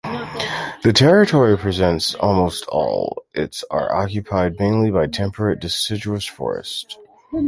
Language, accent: English, United States English